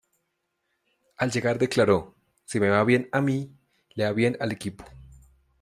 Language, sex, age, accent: Spanish, male, 30-39, Andino-Pacífico: Colombia, Perú, Ecuador, oeste de Bolivia y Venezuela andina